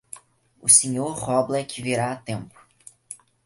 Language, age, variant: Portuguese, 19-29, Portuguese (Brasil)